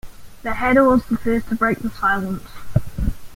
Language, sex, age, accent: English, male, under 19, New Zealand English